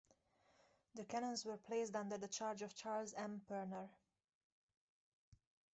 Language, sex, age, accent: English, female, 19-29, United States English